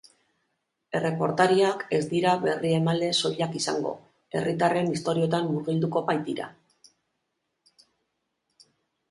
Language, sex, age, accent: Basque, female, 50-59, Mendebalekoa (Araba, Bizkaia, Gipuzkoako mendebaleko herri batzuk)